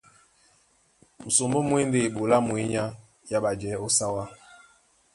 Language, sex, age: Duala, female, 19-29